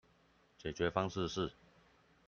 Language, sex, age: Chinese, male, 40-49